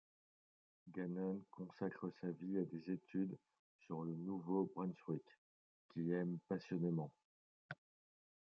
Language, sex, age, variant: French, male, 40-49, Français de métropole